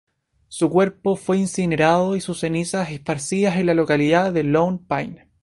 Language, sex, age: Spanish, male, 19-29